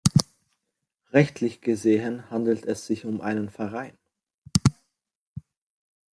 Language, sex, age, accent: German, male, under 19, Österreichisches Deutsch